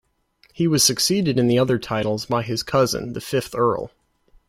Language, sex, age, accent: English, male, 19-29, United States English